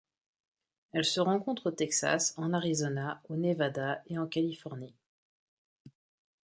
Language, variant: French, Français de métropole